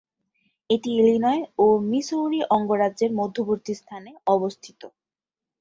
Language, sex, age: Bengali, female, 19-29